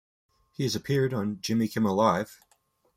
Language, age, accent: English, 19-29, United States English